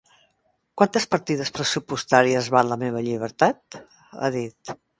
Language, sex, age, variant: Catalan, female, 70-79, Central